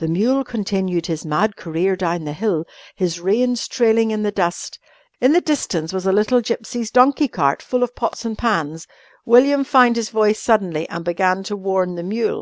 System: none